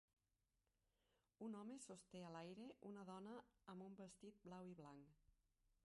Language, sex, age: Catalan, female, 50-59